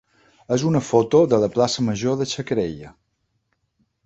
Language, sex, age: Catalan, male, 40-49